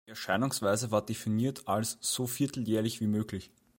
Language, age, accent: German, 19-29, Österreichisches Deutsch